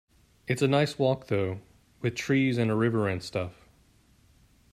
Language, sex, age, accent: English, male, 30-39, United States English